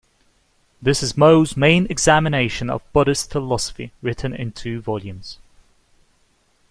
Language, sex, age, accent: English, male, 30-39, England English